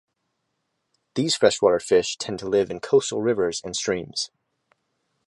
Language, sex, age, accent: English, male, 19-29, United States English